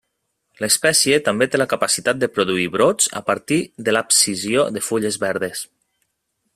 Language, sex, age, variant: Catalan, male, 30-39, Nord-Occidental